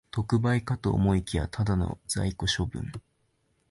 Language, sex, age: Japanese, male, 19-29